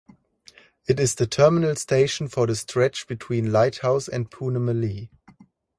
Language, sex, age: English, male, 19-29